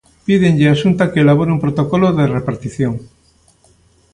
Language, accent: Galician, Normativo (estándar)